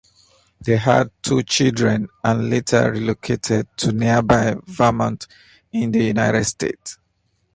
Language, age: English, 30-39